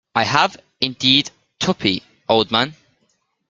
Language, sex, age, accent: English, male, under 19, England English